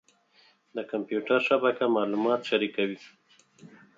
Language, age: Pashto, 40-49